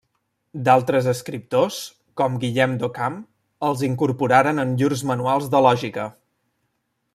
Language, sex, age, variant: Catalan, male, 19-29, Central